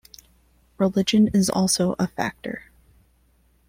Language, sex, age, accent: English, female, 19-29, United States English